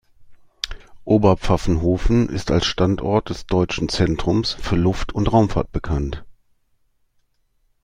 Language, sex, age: German, male, 50-59